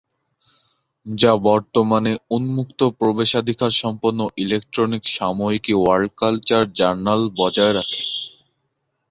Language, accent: Bengali, শুদ্ধ বাংলা